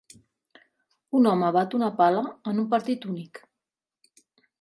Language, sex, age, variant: Catalan, female, 40-49, Central